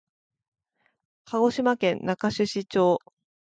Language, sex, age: Japanese, female, 19-29